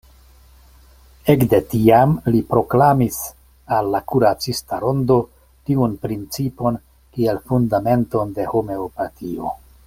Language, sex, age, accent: Esperanto, male, 50-59, Internacia